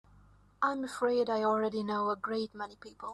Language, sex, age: English, female, under 19